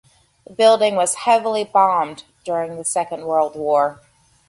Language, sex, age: English, female, 19-29